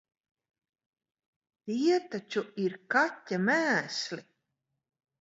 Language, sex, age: Latvian, female, 50-59